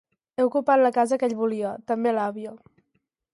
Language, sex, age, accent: Catalan, female, under 19, gironí